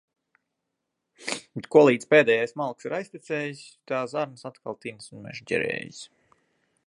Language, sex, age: Latvian, male, 19-29